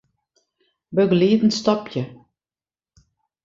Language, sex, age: Western Frisian, female, 60-69